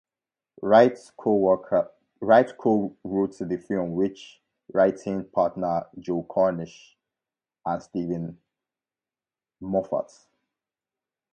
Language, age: English, 19-29